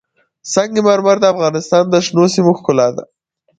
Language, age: Pashto, 19-29